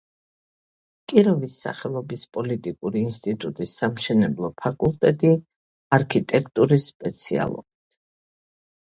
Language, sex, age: Georgian, female, 50-59